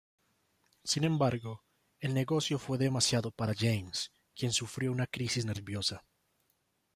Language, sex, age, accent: Spanish, male, 19-29, Andino-Pacífico: Colombia, Perú, Ecuador, oeste de Bolivia y Venezuela andina